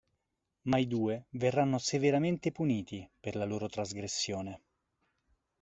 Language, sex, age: Italian, male, 40-49